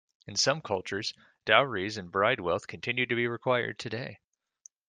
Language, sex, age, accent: English, male, 19-29, United States English